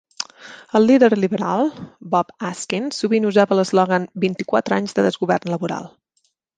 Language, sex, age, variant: Catalan, female, 30-39, Central